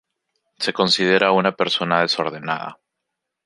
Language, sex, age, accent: Spanish, male, 19-29, Andino-Pacífico: Colombia, Perú, Ecuador, oeste de Bolivia y Venezuela andina